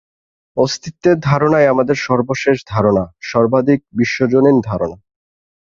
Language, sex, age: Bengali, male, 19-29